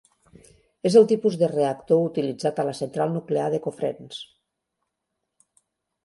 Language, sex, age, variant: Catalan, female, 50-59, Central